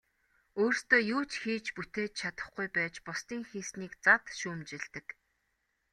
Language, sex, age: Mongolian, female, 30-39